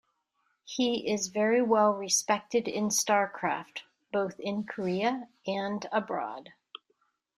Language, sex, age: English, female, 50-59